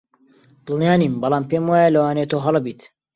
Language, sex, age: Central Kurdish, male, 19-29